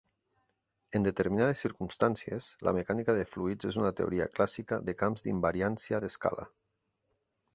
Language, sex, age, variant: Catalan, male, 40-49, Nord-Occidental